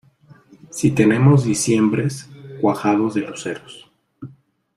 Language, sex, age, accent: Spanish, male, 40-49, México